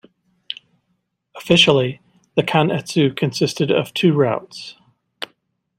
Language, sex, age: English, male, 50-59